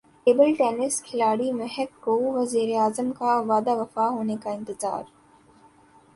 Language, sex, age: Urdu, female, 19-29